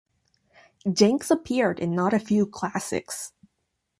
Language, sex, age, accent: English, female, 19-29, United States English